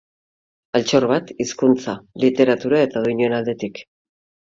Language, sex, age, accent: Basque, female, 40-49, Mendebalekoa (Araba, Bizkaia, Gipuzkoako mendebaleko herri batzuk)